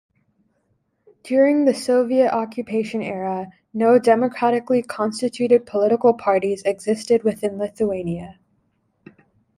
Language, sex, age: English, female, under 19